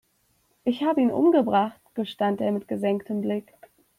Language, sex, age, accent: German, female, 19-29, Deutschland Deutsch